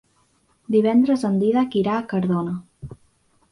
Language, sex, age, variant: Catalan, female, under 19, Central